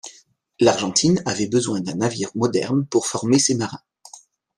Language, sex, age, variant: French, male, 40-49, Français de métropole